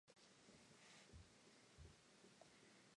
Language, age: English, 19-29